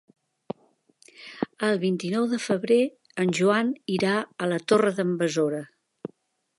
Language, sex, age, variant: Catalan, female, 60-69, Central